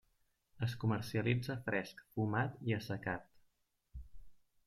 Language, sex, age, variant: Catalan, male, 30-39, Central